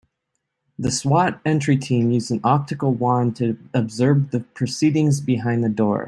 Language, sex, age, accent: English, male, 19-29, United States English